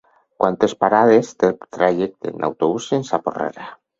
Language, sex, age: Catalan, male, 50-59